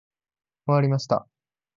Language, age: Japanese, 19-29